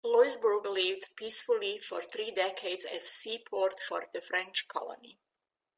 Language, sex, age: English, female, 60-69